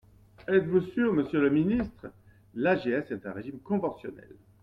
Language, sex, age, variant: French, male, 40-49, Français de métropole